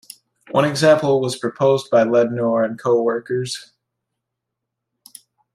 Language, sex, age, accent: English, male, 19-29, United States English